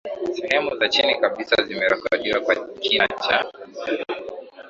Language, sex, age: Swahili, male, 19-29